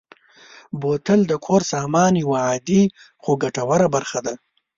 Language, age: Pashto, 30-39